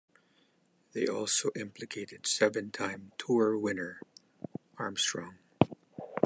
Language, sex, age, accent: English, male, 50-59, Filipino